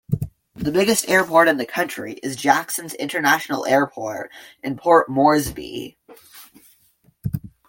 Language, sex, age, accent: English, male, under 19, Canadian English